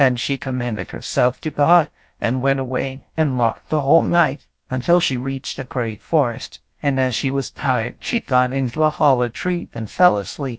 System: TTS, GlowTTS